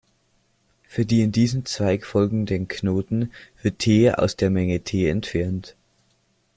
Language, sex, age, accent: German, male, 90+, Österreichisches Deutsch